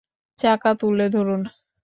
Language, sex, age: Bengali, female, 19-29